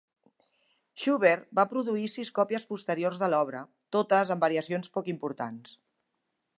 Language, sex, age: Catalan, female, 50-59